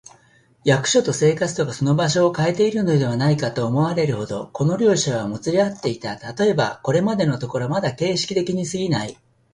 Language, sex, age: Japanese, male, 60-69